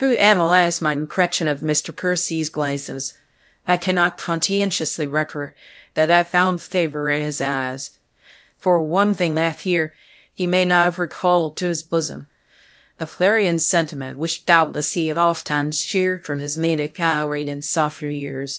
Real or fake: fake